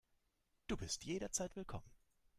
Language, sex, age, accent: German, male, 30-39, Deutschland Deutsch